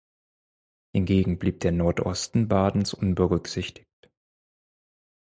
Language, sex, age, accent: German, male, 30-39, Deutschland Deutsch